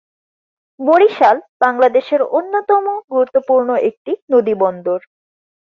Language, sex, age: Bengali, female, 19-29